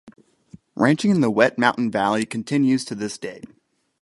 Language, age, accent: English, 19-29, United States English